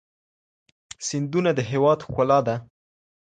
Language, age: Pashto, under 19